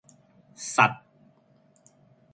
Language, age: Thai, 19-29